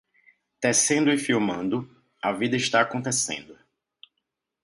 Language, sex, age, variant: Portuguese, male, 30-39, Portuguese (Brasil)